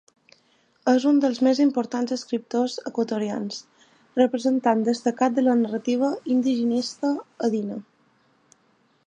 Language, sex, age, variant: Catalan, female, 19-29, Balear